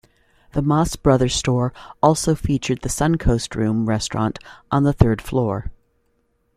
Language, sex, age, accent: English, female, 50-59, United States English